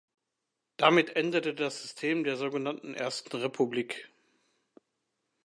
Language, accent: German, Deutschland Deutsch